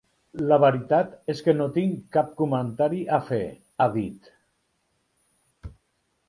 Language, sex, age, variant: Catalan, male, 50-59, Central